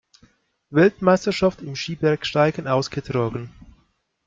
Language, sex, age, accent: German, male, 30-39, Schweizerdeutsch